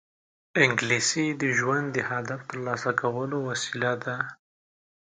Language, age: Pashto, 19-29